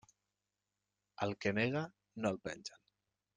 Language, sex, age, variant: Catalan, male, 30-39, Central